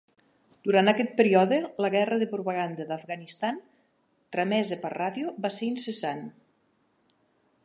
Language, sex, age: Catalan, female, 60-69